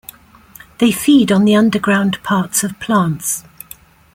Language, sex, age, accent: English, female, 70-79, England English